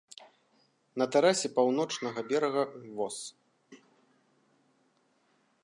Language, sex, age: Belarusian, male, 40-49